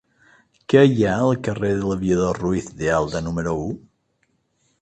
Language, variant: Catalan, Balear